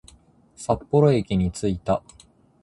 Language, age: Japanese, 19-29